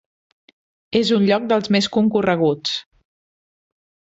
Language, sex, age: Catalan, female, 30-39